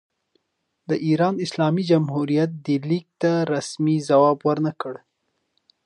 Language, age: Pashto, 19-29